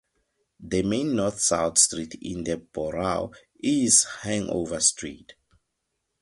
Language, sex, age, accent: English, male, 30-39, Southern African (South Africa, Zimbabwe, Namibia)